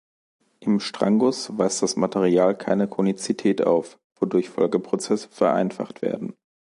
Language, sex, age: German, male, 40-49